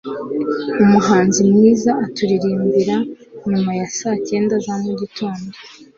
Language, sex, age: Kinyarwanda, female, 19-29